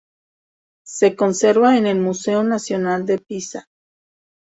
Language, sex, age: Spanish, female, 40-49